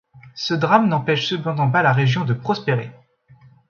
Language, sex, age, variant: French, male, 19-29, Français de métropole